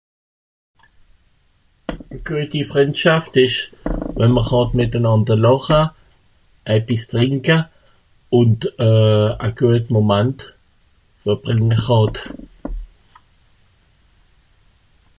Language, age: Swiss German, 50-59